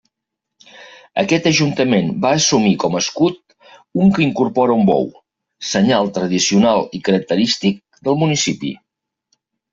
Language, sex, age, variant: Catalan, male, 50-59, Central